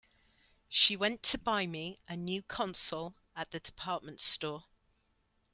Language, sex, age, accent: English, female, 50-59, England English